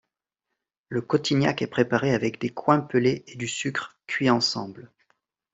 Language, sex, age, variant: French, male, 30-39, Français de métropole